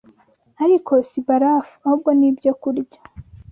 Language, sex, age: Kinyarwanda, female, 19-29